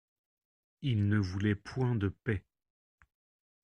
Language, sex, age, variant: French, male, 30-39, Français de métropole